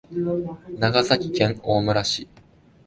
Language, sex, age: Japanese, male, 19-29